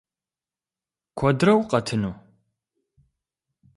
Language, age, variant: Kabardian, 19-29, Адыгэбзэ (Къэбэрдей, Кирил, псоми зэдай)